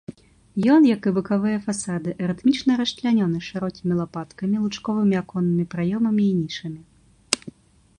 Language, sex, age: Belarusian, female, 19-29